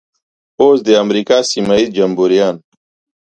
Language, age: Pashto, 40-49